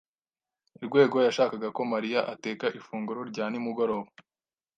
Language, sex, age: Kinyarwanda, male, 19-29